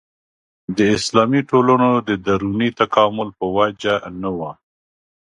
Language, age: Pashto, 60-69